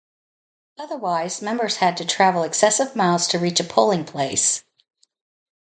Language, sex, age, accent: English, female, 60-69, United States English